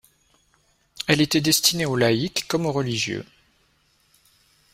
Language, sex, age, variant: French, male, 30-39, Français de métropole